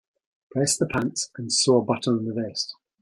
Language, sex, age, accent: English, male, 50-59, Scottish English